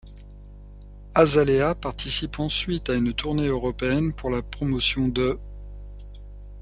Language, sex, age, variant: French, male, 60-69, Français de métropole